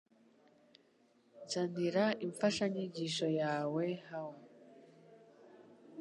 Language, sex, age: Kinyarwanda, female, 19-29